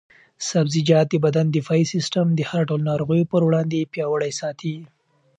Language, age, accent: Pashto, 19-29, پکتیا ولایت، احمدزی